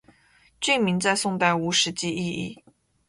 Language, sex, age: Chinese, female, 19-29